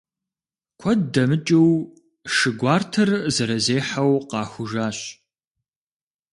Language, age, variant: Kabardian, 19-29, Адыгэбзэ (Къэбэрдей, Кирил, псоми зэдай)